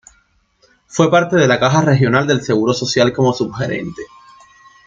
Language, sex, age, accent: Spanish, male, 19-29, Caribe: Cuba, Venezuela, Puerto Rico, República Dominicana, Panamá, Colombia caribeña, México caribeño, Costa del golfo de México